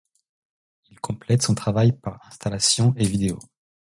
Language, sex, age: French, male, 30-39